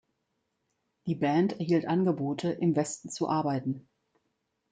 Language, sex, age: German, female, 50-59